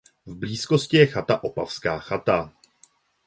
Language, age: Czech, 30-39